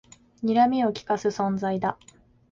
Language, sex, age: Japanese, female, 19-29